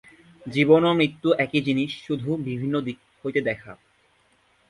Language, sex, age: Bengali, male, 19-29